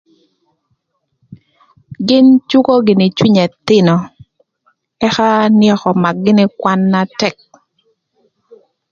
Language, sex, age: Thur, female, 30-39